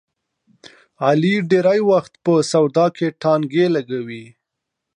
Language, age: Pashto, 19-29